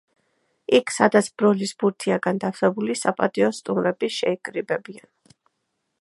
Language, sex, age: Georgian, female, 30-39